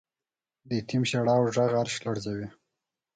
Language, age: Pashto, 30-39